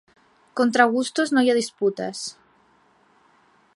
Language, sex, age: Catalan, female, 19-29